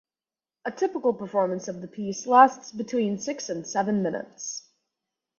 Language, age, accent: English, under 19, United States English